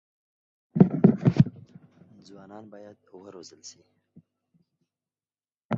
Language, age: Pashto, 19-29